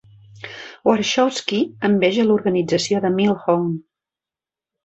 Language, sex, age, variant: Catalan, female, 60-69, Central